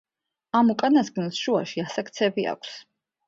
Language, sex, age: Georgian, female, 30-39